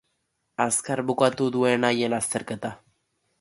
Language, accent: Basque, Erdialdekoa edo Nafarra (Gipuzkoa, Nafarroa)